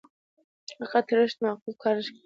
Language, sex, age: Pashto, female, 19-29